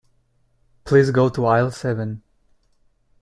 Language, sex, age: English, male, 19-29